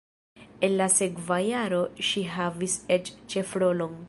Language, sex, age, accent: Esperanto, female, under 19, Internacia